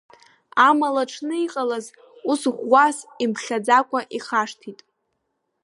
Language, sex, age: Abkhazian, female, under 19